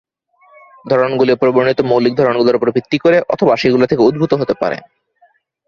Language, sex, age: Bengali, male, 19-29